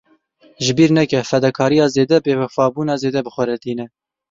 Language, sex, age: Kurdish, male, 19-29